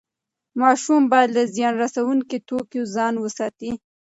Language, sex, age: Pashto, female, 19-29